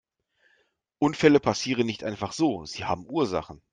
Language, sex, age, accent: German, male, 40-49, Deutschland Deutsch